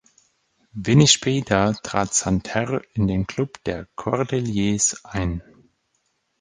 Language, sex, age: German, male, 30-39